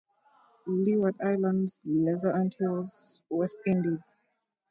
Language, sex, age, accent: English, female, 19-29, England English